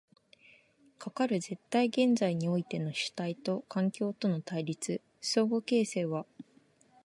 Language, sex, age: Japanese, female, 19-29